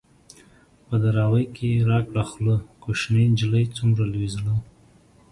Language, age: Pashto, 30-39